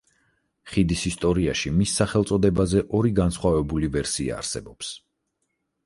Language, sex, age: Georgian, male, 40-49